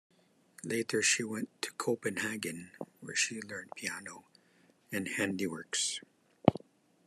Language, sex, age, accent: English, male, 50-59, Filipino